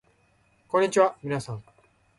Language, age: Japanese, 40-49